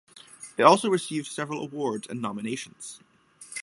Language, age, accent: English, 19-29, United States English